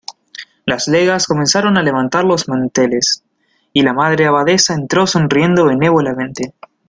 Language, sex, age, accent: Spanish, male, 19-29, Rioplatense: Argentina, Uruguay, este de Bolivia, Paraguay